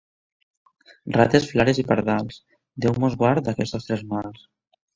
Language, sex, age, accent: Catalan, male, 19-29, valencià